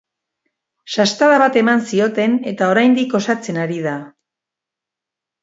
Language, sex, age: Basque, female, 60-69